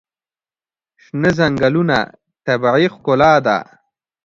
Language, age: Pashto, 19-29